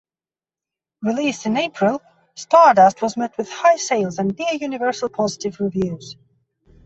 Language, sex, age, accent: English, female, 30-39, England English